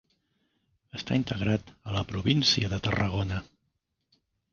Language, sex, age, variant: Catalan, male, 40-49, Central